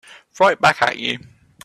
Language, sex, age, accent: English, male, under 19, England English